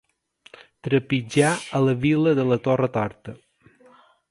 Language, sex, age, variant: Catalan, male, 50-59, Balear